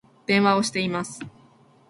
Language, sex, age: Japanese, female, 19-29